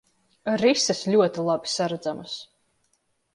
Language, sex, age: Latvian, female, 19-29